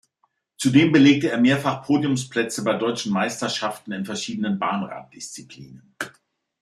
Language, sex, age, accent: German, male, 50-59, Deutschland Deutsch